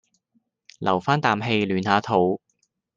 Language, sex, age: Cantonese, male, 19-29